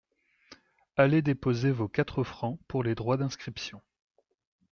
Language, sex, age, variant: French, male, 19-29, Français de métropole